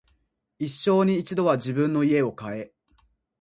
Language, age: Japanese, 19-29